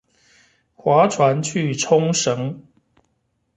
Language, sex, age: Chinese, male, 40-49